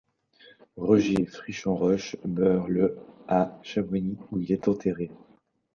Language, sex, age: French, male, 30-39